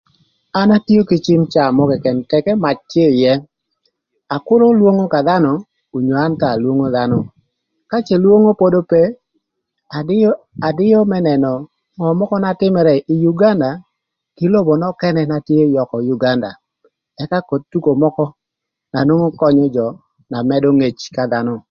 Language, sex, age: Thur, male, 40-49